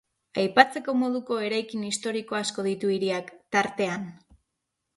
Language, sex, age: Basque, female, 30-39